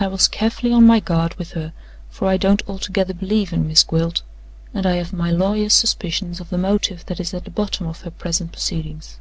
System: none